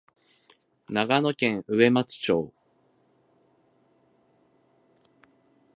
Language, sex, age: Japanese, male, 19-29